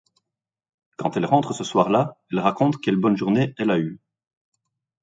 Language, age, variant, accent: French, 40-49, Français d'Europe, Français de Belgique